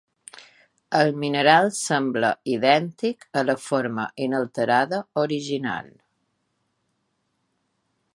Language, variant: Catalan, Balear